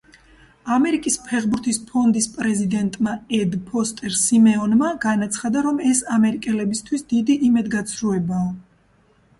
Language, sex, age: Georgian, female, 30-39